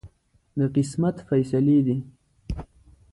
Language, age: Pashto, 30-39